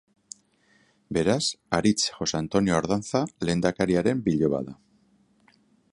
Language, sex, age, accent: Basque, male, 40-49, Mendebalekoa (Araba, Bizkaia, Gipuzkoako mendebaleko herri batzuk)